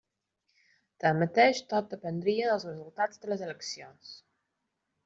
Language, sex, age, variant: Catalan, female, 19-29, Balear